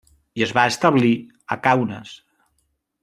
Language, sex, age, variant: Catalan, male, 40-49, Central